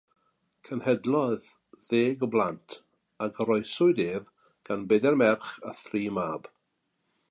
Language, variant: Welsh, South-Western Welsh